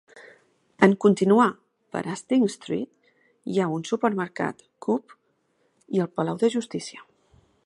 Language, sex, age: Catalan, female, 40-49